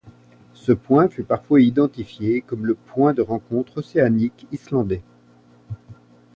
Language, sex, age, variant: French, male, 50-59, Français de métropole